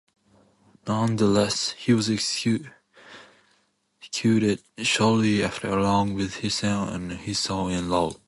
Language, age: English, 19-29